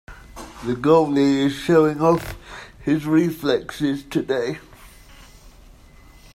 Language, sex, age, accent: English, male, 30-39, England English